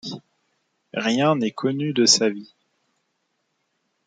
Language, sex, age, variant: French, male, under 19, Français de métropole